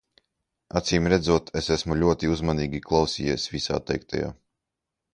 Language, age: Latvian, 19-29